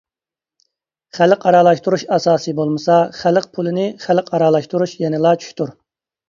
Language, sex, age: Uyghur, male, 30-39